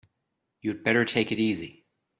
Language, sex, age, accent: English, male, 19-29, United States English